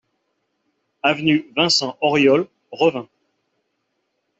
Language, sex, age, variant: French, male, 40-49, Français de métropole